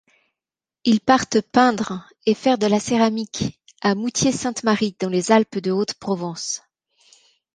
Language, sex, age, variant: French, female, 50-59, Français de métropole